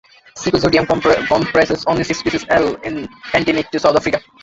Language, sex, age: English, male, 19-29